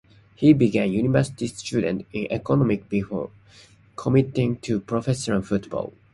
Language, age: English, 19-29